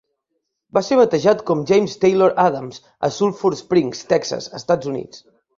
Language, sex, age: Catalan, male, 30-39